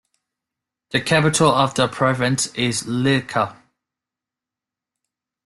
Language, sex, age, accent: English, male, 19-29, Australian English